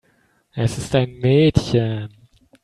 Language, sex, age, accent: German, male, 19-29, Deutschland Deutsch